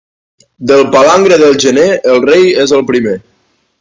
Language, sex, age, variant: Catalan, male, 19-29, Nord-Occidental